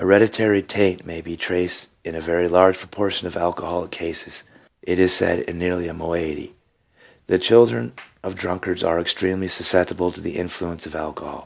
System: none